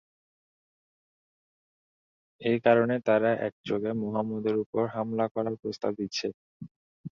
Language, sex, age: Bengali, male, 19-29